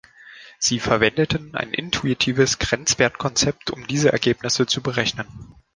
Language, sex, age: German, male, 19-29